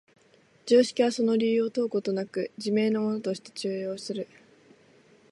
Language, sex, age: Japanese, female, 19-29